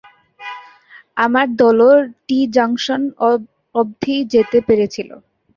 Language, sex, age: Bengali, female, 19-29